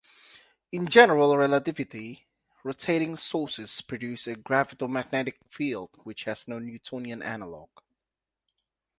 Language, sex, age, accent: English, male, 19-29, England English